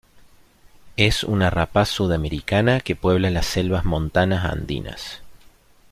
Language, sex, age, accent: Spanish, male, 30-39, Rioplatense: Argentina, Uruguay, este de Bolivia, Paraguay